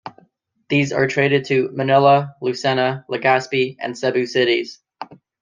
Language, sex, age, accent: English, male, 19-29, United States English